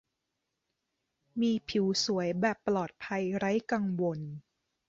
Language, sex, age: Thai, female, 30-39